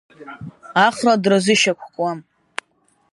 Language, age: Abkhazian, 30-39